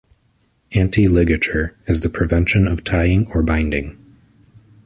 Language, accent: English, United States English